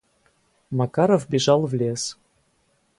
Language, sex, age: Russian, male, 19-29